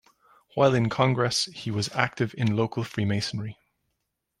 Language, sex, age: English, male, 30-39